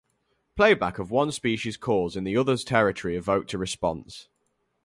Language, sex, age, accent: English, male, 90+, England English